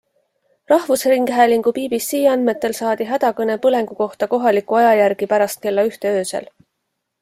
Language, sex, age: Estonian, female, 40-49